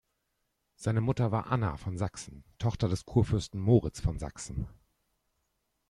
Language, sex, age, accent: German, male, 30-39, Deutschland Deutsch